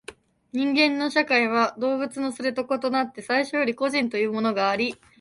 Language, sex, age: Japanese, female, 19-29